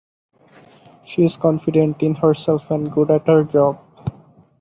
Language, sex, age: English, male, 19-29